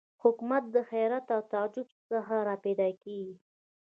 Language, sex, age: Pashto, female, 19-29